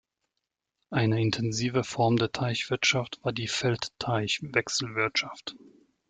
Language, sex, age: German, male, 30-39